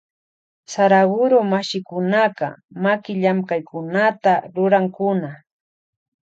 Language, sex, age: Loja Highland Quichua, female, 40-49